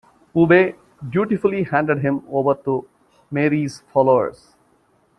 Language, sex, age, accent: English, male, 40-49, India and South Asia (India, Pakistan, Sri Lanka)